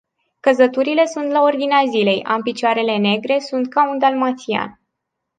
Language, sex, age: Romanian, female, 19-29